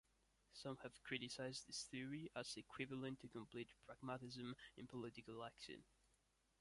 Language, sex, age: English, male, under 19